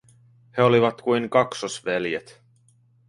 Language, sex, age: Finnish, male, 30-39